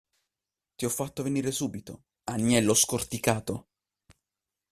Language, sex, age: Italian, male, 19-29